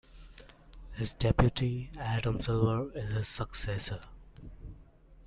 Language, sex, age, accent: English, male, 19-29, India and South Asia (India, Pakistan, Sri Lanka)